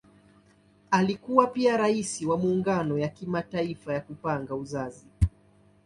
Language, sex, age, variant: Swahili, male, 30-39, Kiswahili cha Bara ya Tanzania